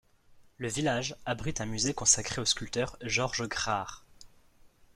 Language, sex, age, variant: French, male, 19-29, Français de métropole